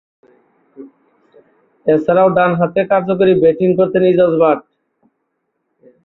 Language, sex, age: Bengali, male, 19-29